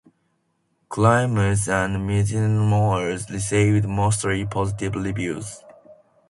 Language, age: English, under 19